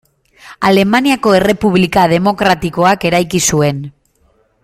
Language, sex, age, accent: Basque, female, 19-29, Mendebalekoa (Araba, Bizkaia, Gipuzkoako mendebaleko herri batzuk)